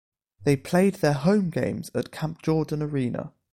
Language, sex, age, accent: English, male, 19-29, England English